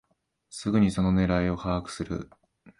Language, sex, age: Japanese, male, 19-29